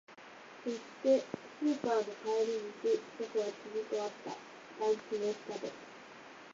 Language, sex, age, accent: Japanese, female, 19-29, 標準語